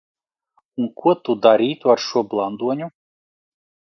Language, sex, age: Latvian, male, 40-49